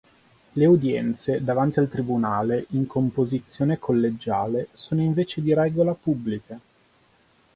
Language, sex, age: Italian, male, 30-39